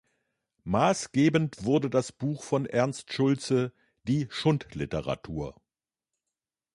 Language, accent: German, Deutschland Deutsch